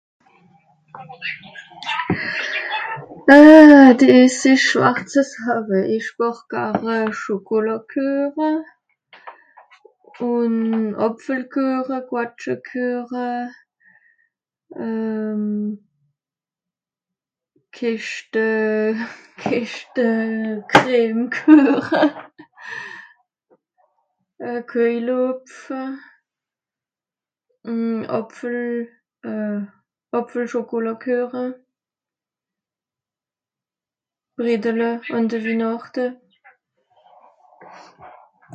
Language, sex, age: Swiss German, female, 30-39